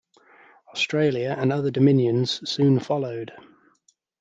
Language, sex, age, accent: English, male, 30-39, England English